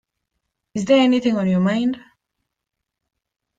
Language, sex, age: English, female, 19-29